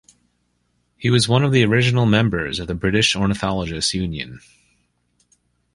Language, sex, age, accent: English, male, 40-49, United States English